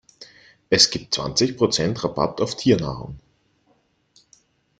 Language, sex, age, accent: German, male, 19-29, Österreichisches Deutsch